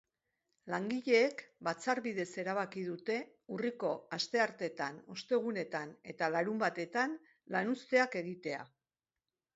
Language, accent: Basque, Erdialdekoa edo Nafarra (Gipuzkoa, Nafarroa)